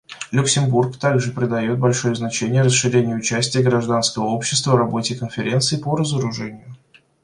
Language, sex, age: Russian, male, 19-29